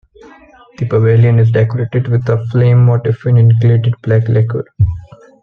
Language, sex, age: English, male, 19-29